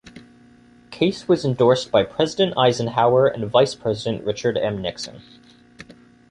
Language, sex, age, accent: English, male, 19-29, United States English